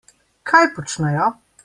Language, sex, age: Slovenian, female, 50-59